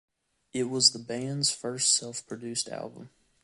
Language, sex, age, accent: English, male, 19-29, United States English